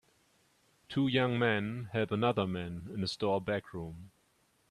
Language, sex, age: English, male, 30-39